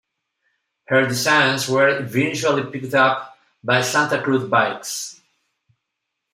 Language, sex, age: English, male, 50-59